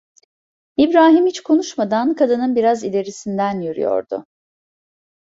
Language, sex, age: Turkish, female, 50-59